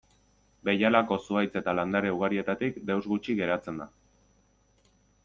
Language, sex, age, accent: Basque, male, 19-29, Erdialdekoa edo Nafarra (Gipuzkoa, Nafarroa)